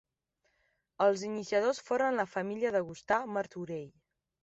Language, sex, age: Catalan, female, 19-29